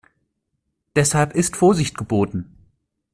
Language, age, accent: German, 19-29, Deutschland Deutsch